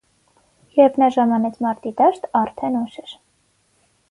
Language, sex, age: Armenian, female, under 19